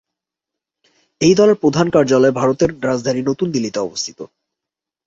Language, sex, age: Bengali, male, 19-29